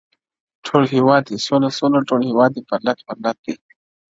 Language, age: Pashto, 19-29